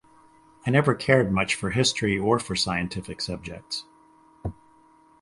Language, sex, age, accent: English, male, 50-59, United States English